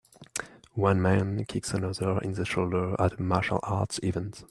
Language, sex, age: English, male, 19-29